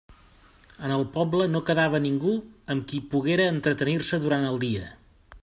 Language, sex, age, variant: Catalan, male, 50-59, Central